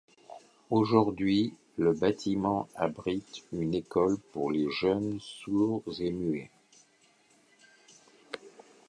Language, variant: French, Français de métropole